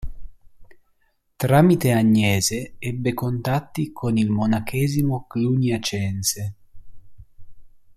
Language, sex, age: Italian, male, 19-29